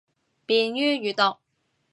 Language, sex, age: Cantonese, female, 19-29